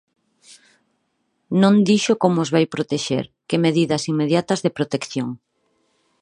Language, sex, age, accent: Galician, female, 40-49, Normativo (estándar); Neofalante